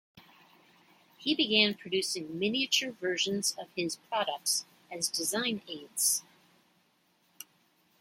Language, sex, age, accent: English, female, 50-59, United States English